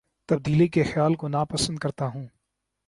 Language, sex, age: Urdu, male, 19-29